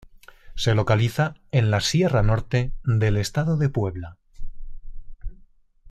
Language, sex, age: Spanish, male, 40-49